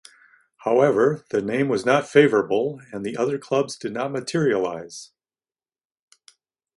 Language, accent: English, United States English